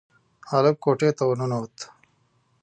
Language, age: Pashto, 30-39